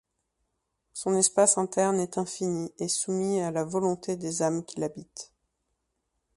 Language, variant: French, Français de métropole